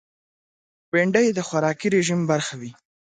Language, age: Pashto, under 19